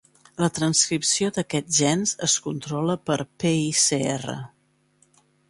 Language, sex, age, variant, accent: Catalan, female, 50-59, Central, central